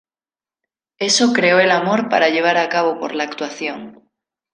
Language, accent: Spanish, España: Norte peninsular (Asturias, Castilla y León, Cantabria, País Vasco, Navarra, Aragón, La Rioja, Guadalajara, Cuenca)